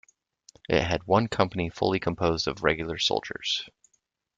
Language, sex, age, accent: English, male, 30-39, United States English